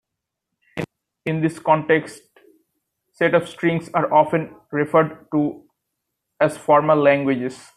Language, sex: English, male